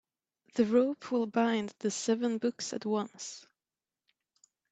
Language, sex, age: English, female, 19-29